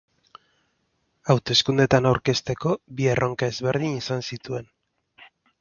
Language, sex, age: Basque, male, 30-39